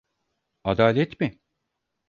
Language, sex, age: Turkish, male, 50-59